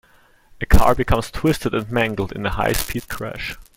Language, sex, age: English, male, 30-39